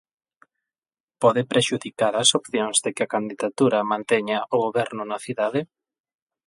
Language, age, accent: Galician, 30-39, Atlántico (seseo e gheada); Normativo (estándar); Neofalante